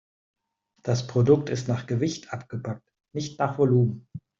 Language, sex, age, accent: German, male, 40-49, Deutschland Deutsch